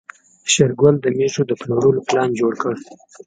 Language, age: Pashto, 30-39